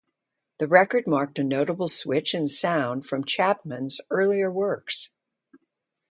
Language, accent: English, United States English